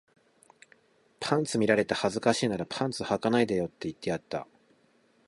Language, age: Japanese, 19-29